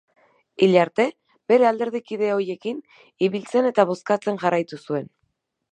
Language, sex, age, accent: Basque, female, 30-39, Erdialdekoa edo Nafarra (Gipuzkoa, Nafarroa)